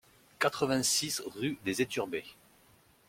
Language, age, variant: French, 30-39, Français de métropole